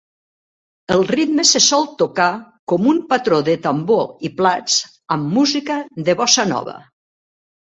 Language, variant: Catalan, Central